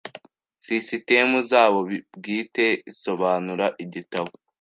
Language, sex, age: Kinyarwanda, male, under 19